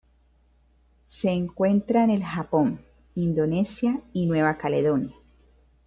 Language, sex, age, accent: Spanish, female, 30-39, Caribe: Cuba, Venezuela, Puerto Rico, República Dominicana, Panamá, Colombia caribeña, México caribeño, Costa del golfo de México